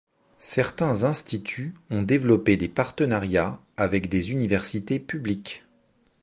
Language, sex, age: French, male, 40-49